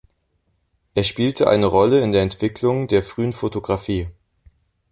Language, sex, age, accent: German, male, 19-29, Deutschland Deutsch